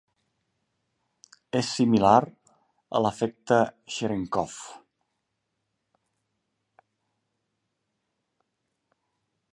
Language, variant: Catalan, Central